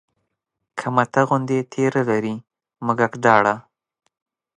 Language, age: Pashto, 19-29